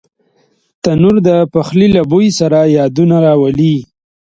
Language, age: Pashto, 30-39